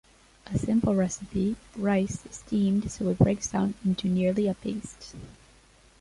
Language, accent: English, United States English